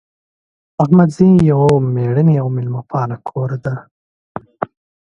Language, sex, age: Pashto, male, 19-29